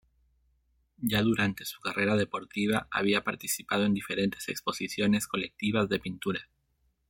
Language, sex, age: Spanish, male, 30-39